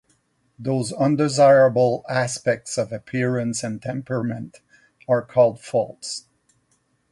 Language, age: English, 50-59